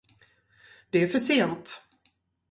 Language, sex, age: Swedish, female, 40-49